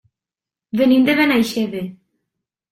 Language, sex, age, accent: Catalan, female, 19-29, valencià